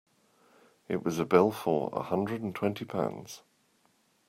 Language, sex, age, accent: English, male, 50-59, England English